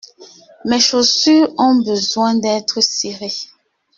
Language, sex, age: French, female, 19-29